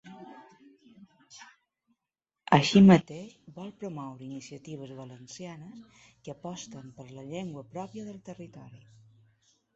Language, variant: Catalan, Balear